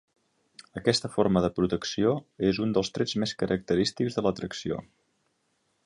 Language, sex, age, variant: Catalan, male, 50-59, Central